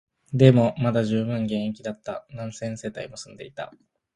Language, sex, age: Japanese, male, under 19